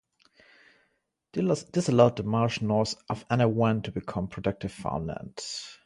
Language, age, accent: English, 30-39, German English